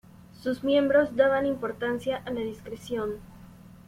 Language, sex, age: Spanish, female, 19-29